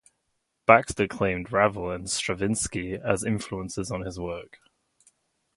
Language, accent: English, England English; Welsh English